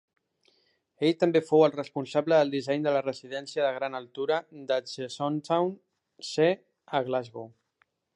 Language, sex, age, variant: Catalan, male, 19-29, Central